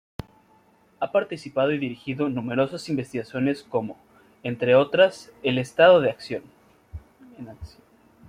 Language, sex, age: Spanish, male, under 19